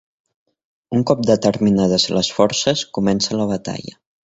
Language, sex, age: Catalan, male, 19-29